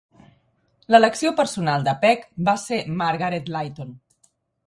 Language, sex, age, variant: Catalan, female, 40-49, Central